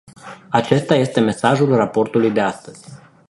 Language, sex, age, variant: Romanian, male, 40-49, Romanian-Romania